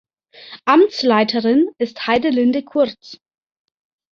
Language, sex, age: German, female, 30-39